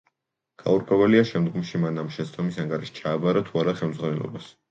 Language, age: Georgian, 19-29